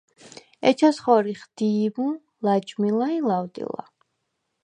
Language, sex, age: Svan, female, 19-29